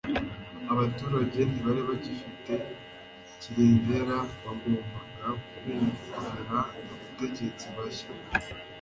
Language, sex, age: Kinyarwanda, male, under 19